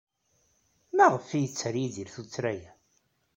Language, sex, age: Kabyle, male, 60-69